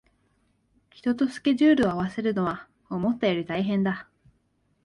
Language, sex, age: Japanese, female, 19-29